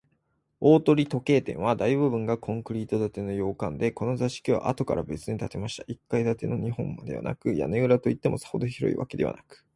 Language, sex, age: Japanese, male, 19-29